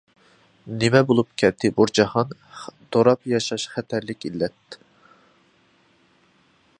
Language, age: Uyghur, 19-29